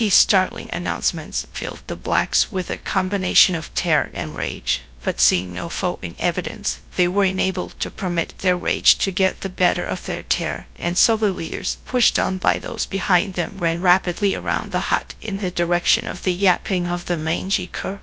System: TTS, GradTTS